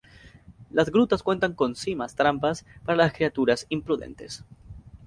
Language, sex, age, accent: Spanish, male, 19-29, América central